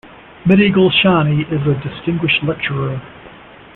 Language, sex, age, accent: English, male, 50-59, United States English